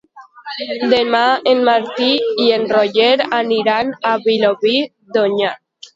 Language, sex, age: Catalan, female, under 19